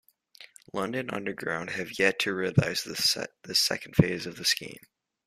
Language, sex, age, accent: English, male, under 19, United States English